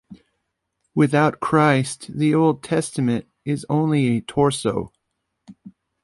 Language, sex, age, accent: English, male, 50-59, United States English